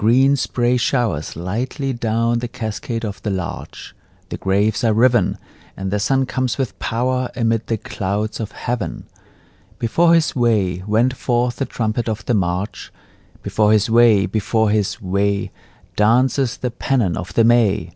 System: none